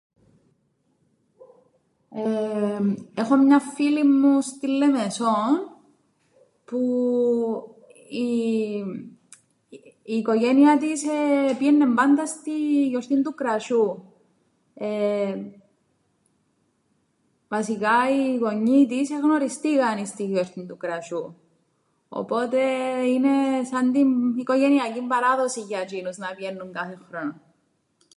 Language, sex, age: Greek, female, 30-39